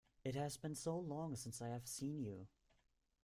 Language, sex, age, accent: English, male, 19-29, England English